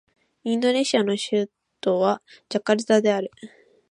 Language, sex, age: Japanese, female, under 19